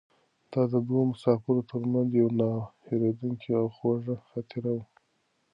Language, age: Pashto, 30-39